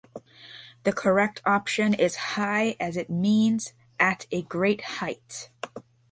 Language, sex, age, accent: English, female, 40-49, United States English